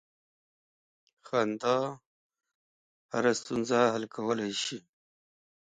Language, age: Pashto, 30-39